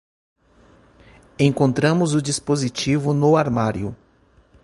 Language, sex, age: Portuguese, male, 40-49